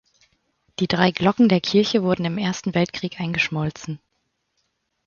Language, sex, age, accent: German, female, 30-39, Deutschland Deutsch